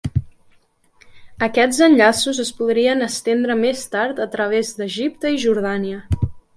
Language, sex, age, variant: Catalan, female, 19-29, Central